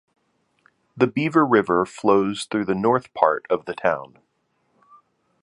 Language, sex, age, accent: English, male, 30-39, United States English